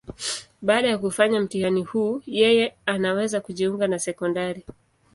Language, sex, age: Swahili, female, 19-29